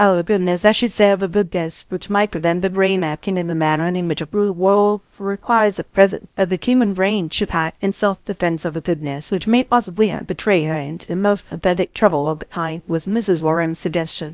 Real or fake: fake